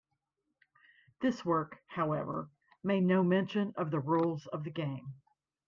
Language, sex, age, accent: English, female, 60-69, United States English